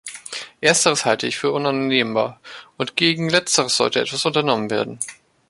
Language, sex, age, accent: German, male, 30-39, Deutschland Deutsch